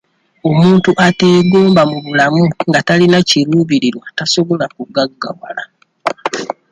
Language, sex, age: Ganda, male, 19-29